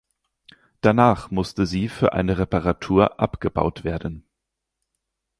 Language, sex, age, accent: German, male, 19-29, Deutschland Deutsch